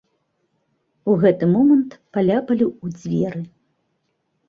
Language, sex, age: Belarusian, female, 40-49